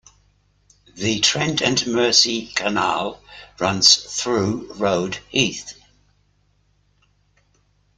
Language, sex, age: English, male, 40-49